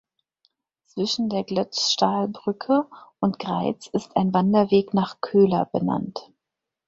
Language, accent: German, Deutschland Deutsch